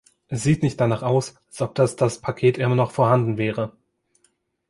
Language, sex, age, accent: German, male, 19-29, Deutschland Deutsch